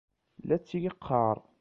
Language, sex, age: Kabyle, male, 19-29